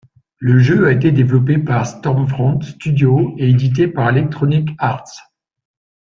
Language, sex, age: French, male, 60-69